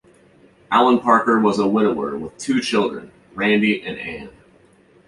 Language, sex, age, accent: English, male, 19-29, United States English